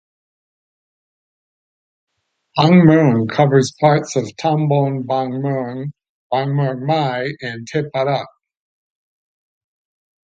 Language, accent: English, United States English